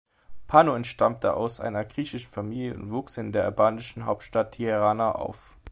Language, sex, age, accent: German, male, 19-29, Deutschland Deutsch